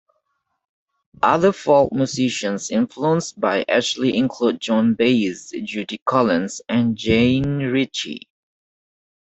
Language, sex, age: English, male, 19-29